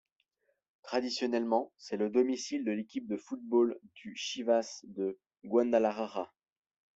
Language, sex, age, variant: French, male, 19-29, Français de métropole